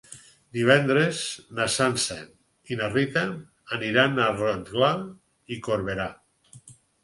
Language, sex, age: Catalan, male, 60-69